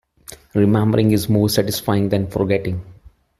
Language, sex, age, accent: English, male, 30-39, India and South Asia (India, Pakistan, Sri Lanka)